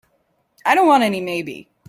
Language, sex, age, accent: English, female, 19-29, United States English